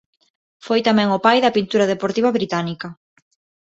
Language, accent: Galician, Neofalante